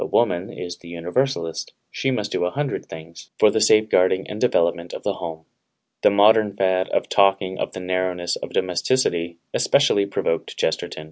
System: none